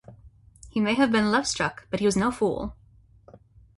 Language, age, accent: English, under 19, United States English